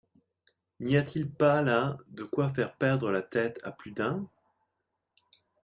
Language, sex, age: French, male, 30-39